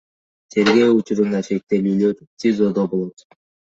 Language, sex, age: Kyrgyz, male, under 19